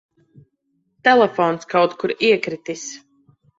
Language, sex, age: Latvian, female, 19-29